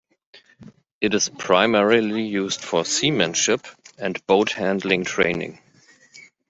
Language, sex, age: English, male, 30-39